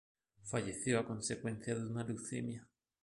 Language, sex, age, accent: Spanish, male, 40-49, España: Sur peninsular (Andalucia, Extremadura, Murcia)